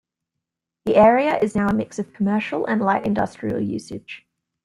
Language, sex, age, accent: English, female, 19-29, Australian English